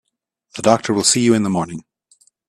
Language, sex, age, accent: English, male, 30-39, United States English